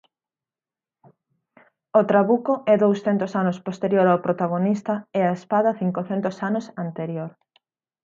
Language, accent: Galician, Atlántico (seseo e gheada); Normativo (estándar)